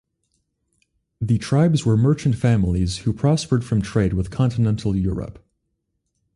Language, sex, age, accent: English, male, 19-29, United States English